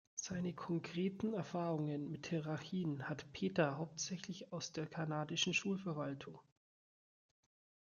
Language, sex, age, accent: German, male, 19-29, Deutschland Deutsch